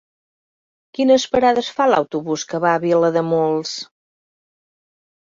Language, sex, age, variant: Catalan, female, 50-59, Central